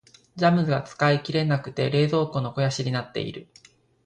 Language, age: Japanese, 40-49